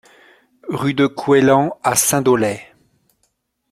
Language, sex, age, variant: French, male, 40-49, Français de métropole